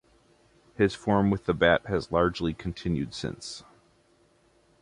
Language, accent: English, United States English